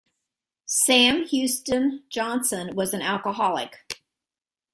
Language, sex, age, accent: English, female, 60-69, United States English